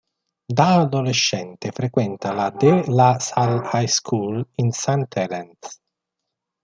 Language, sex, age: Italian, male, 40-49